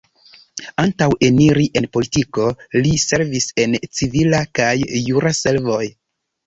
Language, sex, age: Esperanto, male, 19-29